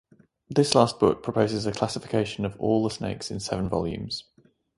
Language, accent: English, England English